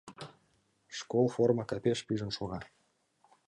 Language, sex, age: Mari, male, 19-29